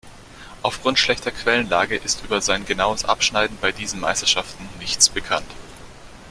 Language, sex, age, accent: German, male, under 19, Deutschland Deutsch